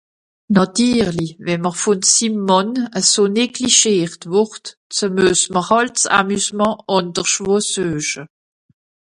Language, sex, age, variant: Swiss German, female, 60-69, Nordniederàlemmànisch (Rishoffe, Zàwere, Bùsswìller, Hawenau, Brüemt, Stroossbùri, Molse, Dàmbàch, Schlettstàtt, Pfàlzbùri usw.)